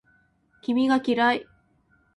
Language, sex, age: Japanese, female, 19-29